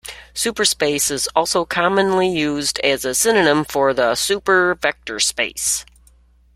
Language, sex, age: English, female, 60-69